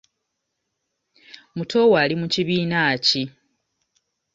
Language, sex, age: Ganda, female, 30-39